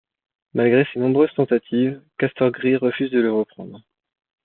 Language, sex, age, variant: French, male, 19-29, Français de métropole